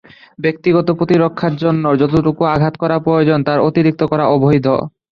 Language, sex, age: Bengali, male, under 19